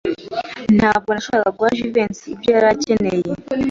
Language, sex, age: Kinyarwanda, female, 19-29